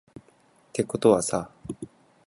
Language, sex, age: Japanese, male, 19-29